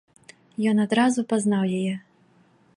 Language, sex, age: Belarusian, female, 19-29